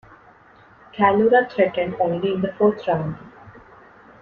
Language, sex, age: English, female, under 19